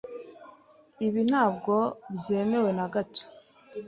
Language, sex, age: Kinyarwanda, female, 19-29